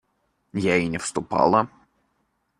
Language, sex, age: Russian, male, 19-29